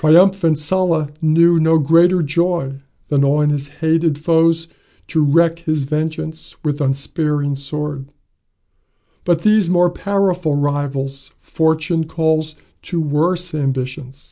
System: none